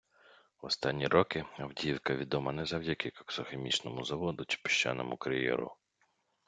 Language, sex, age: Ukrainian, male, 30-39